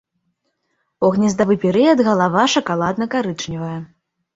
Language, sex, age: Belarusian, female, 19-29